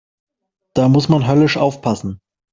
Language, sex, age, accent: German, male, 30-39, Deutschland Deutsch